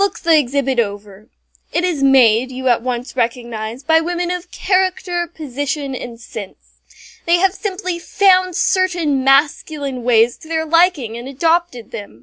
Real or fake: real